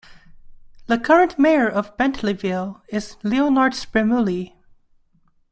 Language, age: English, 19-29